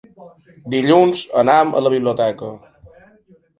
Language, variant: Catalan, Balear